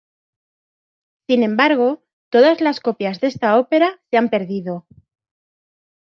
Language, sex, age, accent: Spanish, female, 40-49, España: Centro-Sur peninsular (Madrid, Toledo, Castilla-La Mancha)